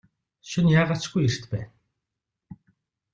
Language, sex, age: Mongolian, male, 30-39